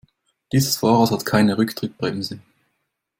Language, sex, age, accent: German, male, 19-29, Schweizerdeutsch